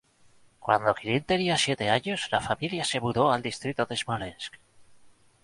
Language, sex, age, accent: Spanish, male, 30-39, España: Norte peninsular (Asturias, Castilla y León, Cantabria, País Vasco, Navarra, Aragón, La Rioja, Guadalajara, Cuenca)